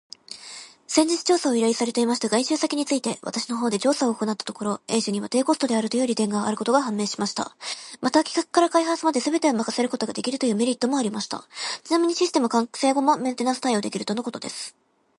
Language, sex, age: Japanese, female, 19-29